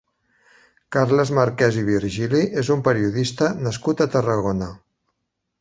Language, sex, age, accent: Catalan, male, 50-59, Barceloní